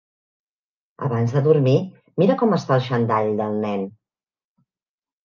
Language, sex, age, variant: Catalan, female, 50-59, Central